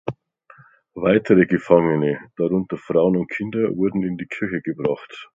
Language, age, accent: German, 50-59, Deutschland Deutsch